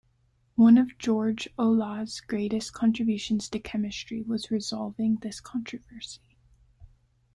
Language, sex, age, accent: English, female, 19-29, United States English